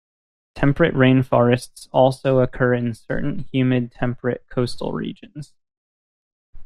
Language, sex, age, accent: English, male, 19-29, United States English